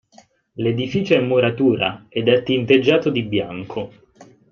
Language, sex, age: Italian, male, 19-29